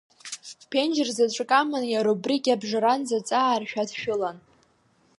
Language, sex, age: Abkhazian, female, under 19